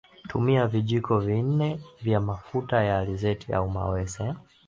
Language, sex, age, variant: Swahili, male, 19-29, Kiswahili cha Bara ya Tanzania